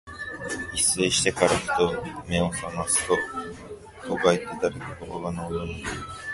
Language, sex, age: Japanese, male, 19-29